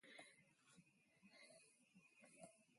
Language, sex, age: English, female, 40-49